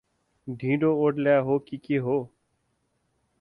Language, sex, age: Nepali, male, 30-39